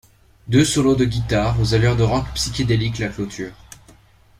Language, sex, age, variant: French, male, under 19, Français de métropole